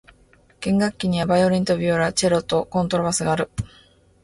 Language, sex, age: Japanese, female, 19-29